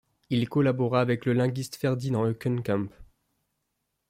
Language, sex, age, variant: French, male, 19-29, Français de métropole